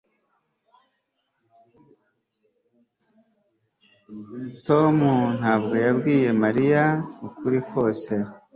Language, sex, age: Kinyarwanda, male, 40-49